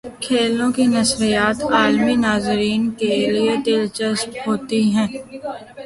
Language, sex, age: Urdu, female, 19-29